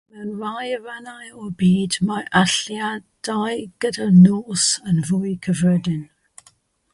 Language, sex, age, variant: Welsh, female, 60-69, South-Western Welsh